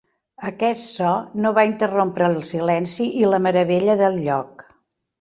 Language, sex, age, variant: Catalan, female, 70-79, Central